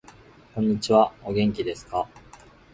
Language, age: Japanese, 19-29